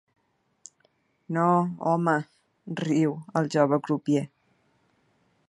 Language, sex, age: Catalan, female, 60-69